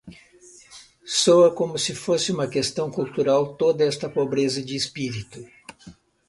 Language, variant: Portuguese, Portuguese (Brasil)